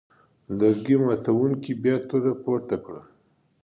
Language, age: Pashto, 40-49